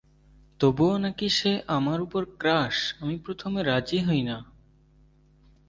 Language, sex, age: Bengali, male, 19-29